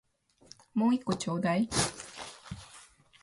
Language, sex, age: Japanese, female, 19-29